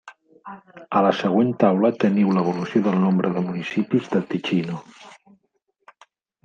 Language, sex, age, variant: Catalan, male, 50-59, Central